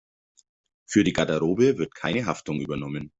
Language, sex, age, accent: German, male, 40-49, Deutschland Deutsch